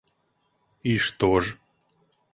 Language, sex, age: Russian, male, 19-29